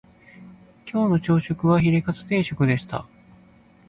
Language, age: Japanese, 19-29